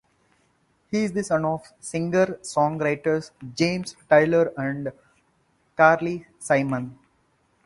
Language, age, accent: English, 19-29, India and South Asia (India, Pakistan, Sri Lanka)